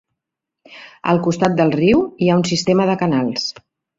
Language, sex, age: Catalan, female, 60-69